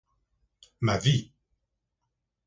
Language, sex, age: French, male, 60-69